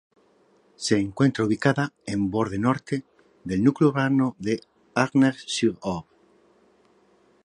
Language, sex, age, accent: Spanish, male, 40-49, España: Norte peninsular (Asturias, Castilla y León, Cantabria, País Vasco, Navarra, Aragón, La Rioja, Guadalajara, Cuenca)